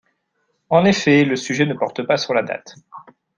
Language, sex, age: French, male, 19-29